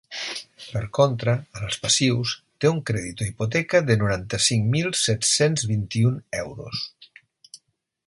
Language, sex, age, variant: Catalan, male, 50-59, Nord-Occidental